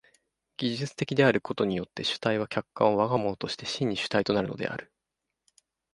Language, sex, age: Japanese, male, 30-39